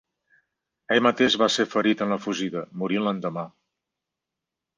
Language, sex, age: Catalan, male, 40-49